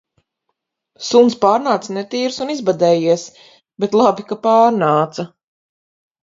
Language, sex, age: Latvian, female, 50-59